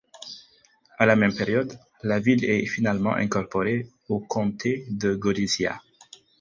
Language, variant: French, Français d'Afrique subsaharienne et des îles africaines